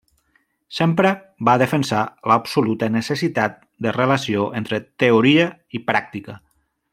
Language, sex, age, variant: Catalan, male, 40-49, Central